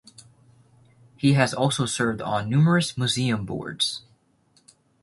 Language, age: English, under 19